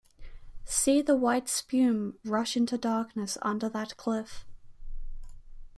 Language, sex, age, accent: English, female, 19-29, England English